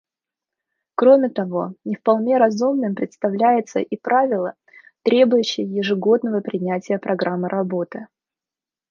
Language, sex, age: Russian, female, 19-29